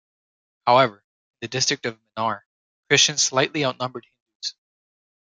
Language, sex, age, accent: English, male, 19-29, United States English